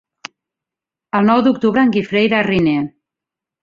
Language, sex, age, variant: Catalan, female, 40-49, Central